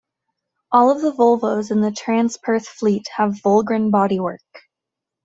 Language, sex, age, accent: English, female, 19-29, United States English